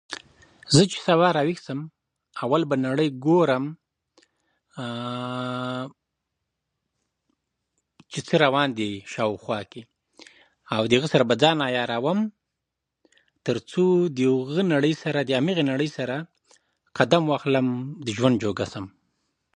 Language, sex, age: Pashto, male, 30-39